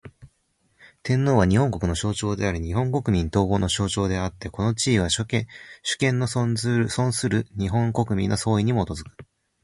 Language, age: Japanese, 19-29